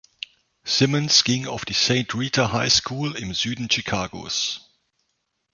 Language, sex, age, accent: German, male, 40-49, Deutschland Deutsch